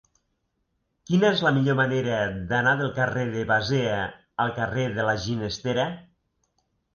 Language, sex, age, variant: Catalan, male, 50-59, Nord-Occidental